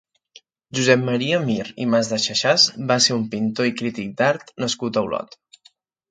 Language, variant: Catalan, Central